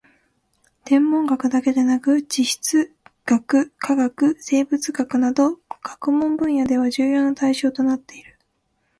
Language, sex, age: Japanese, female, 19-29